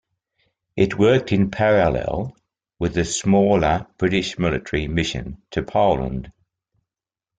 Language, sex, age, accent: English, male, 60-69, Australian English